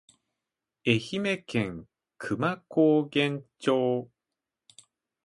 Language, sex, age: Japanese, male, 50-59